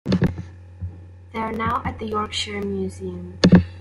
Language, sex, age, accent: English, female, under 19, England English